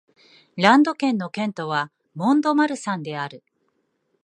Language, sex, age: Japanese, female, 40-49